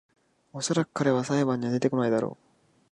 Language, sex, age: Japanese, male, 19-29